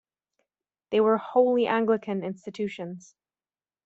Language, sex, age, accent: English, female, 19-29, United States English